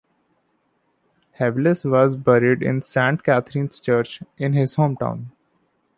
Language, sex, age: English, male, 19-29